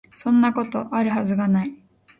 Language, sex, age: Japanese, female, 19-29